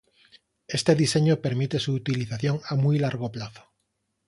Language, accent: Spanish, España: Centro-Sur peninsular (Madrid, Toledo, Castilla-La Mancha)